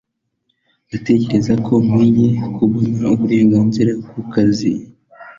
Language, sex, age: Kinyarwanda, male, 19-29